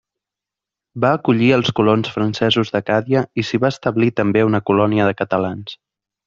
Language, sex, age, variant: Catalan, male, under 19, Central